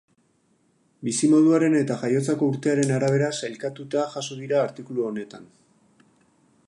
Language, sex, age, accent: Basque, male, 40-49, Erdialdekoa edo Nafarra (Gipuzkoa, Nafarroa)